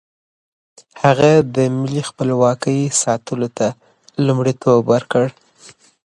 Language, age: Pashto, 19-29